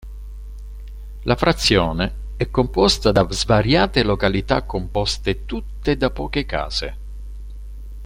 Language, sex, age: Italian, male, 60-69